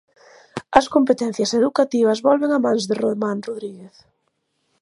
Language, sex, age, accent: Galician, female, 30-39, Central (gheada); Normativo (estándar)